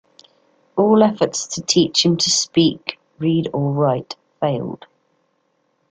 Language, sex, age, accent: English, female, 40-49, England English